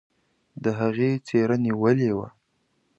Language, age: Pashto, 19-29